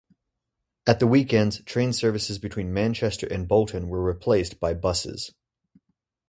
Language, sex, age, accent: English, male, 19-29, United States English